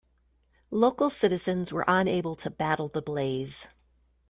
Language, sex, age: English, female, 50-59